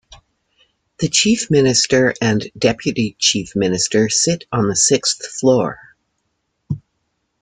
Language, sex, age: English, female, 60-69